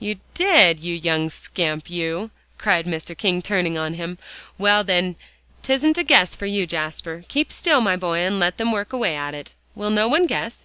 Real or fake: real